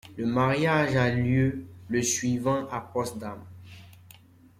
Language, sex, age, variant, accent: French, male, 19-29, Français d'Afrique subsaharienne et des îles africaines, Français de Côte d’Ivoire